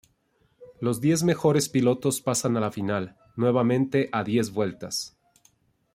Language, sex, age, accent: Spanish, male, 40-49, México